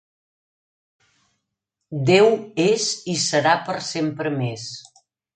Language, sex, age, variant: Catalan, female, 60-69, Central